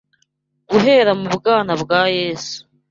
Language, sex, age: Kinyarwanda, female, 19-29